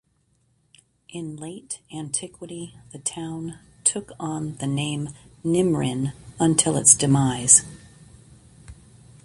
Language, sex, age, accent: English, female, 50-59, United States English